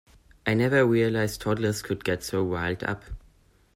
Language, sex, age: English, male, under 19